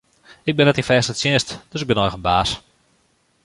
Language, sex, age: Western Frisian, male, 19-29